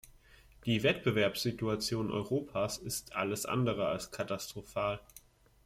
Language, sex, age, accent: German, male, 30-39, Deutschland Deutsch